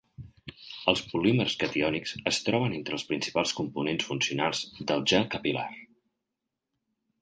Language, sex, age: Catalan, male, 19-29